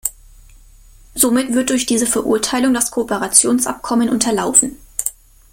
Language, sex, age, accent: German, female, 19-29, Deutschland Deutsch